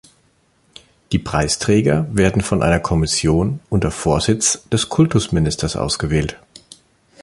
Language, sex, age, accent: German, male, 30-39, Deutschland Deutsch